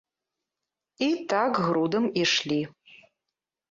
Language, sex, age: Belarusian, female, 30-39